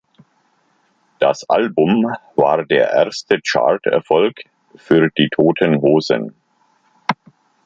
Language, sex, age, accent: German, male, 50-59, Deutschland Deutsch